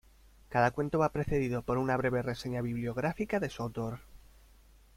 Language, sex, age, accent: Spanish, male, 30-39, España: Norte peninsular (Asturias, Castilla y León, Cantabria, País Vasco, Navarra, Aragón, La Rioja, Guadalajara, Cuenca)